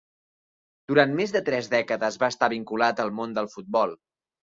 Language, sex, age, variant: Catalan, male, 19-29, Central